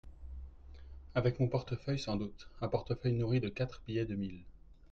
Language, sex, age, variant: French, male, 30-39, Français de métropole